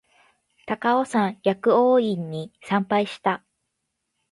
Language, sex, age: Japanese, female, 19-29